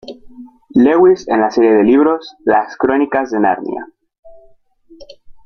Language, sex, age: Spanish, female, 19-29